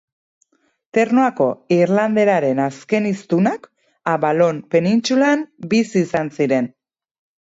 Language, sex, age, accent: Basque, female, 30-39, Erdialdekoa edo Nafarra (Gipuzkoa, Nafarroa)